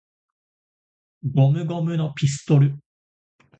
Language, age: Japanese, 40-49